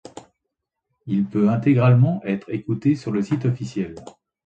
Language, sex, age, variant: French, male, 50-59, Français de métropole